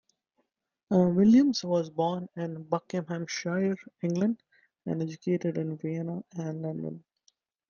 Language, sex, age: English, male, 19-29